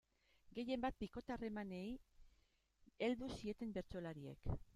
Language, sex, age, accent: Basque, female, 40-49, Mendebalekoa (Araba, Bizkaia, Gipuzkoako mendebaleko herri batzuk)